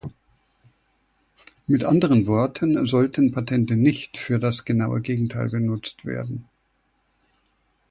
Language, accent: German, Deutschland Deutsch